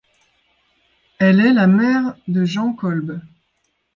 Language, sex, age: French, female, 30-39